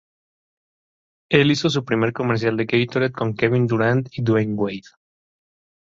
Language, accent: Spanish, México